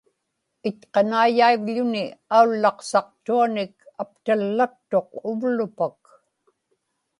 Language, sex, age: Inupiaq, female, 80-89